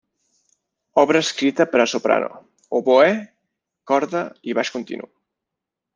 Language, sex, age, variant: Catalan, male, 30-39, Balear